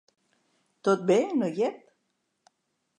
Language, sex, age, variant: Catalan, female, 60-69, Central